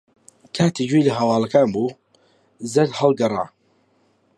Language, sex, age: Central Kurdish, male, under 19